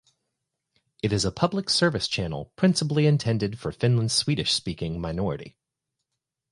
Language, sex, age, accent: English, male, 30-39, United States English